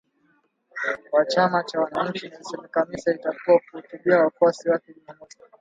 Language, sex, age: Swahili, male, 19-29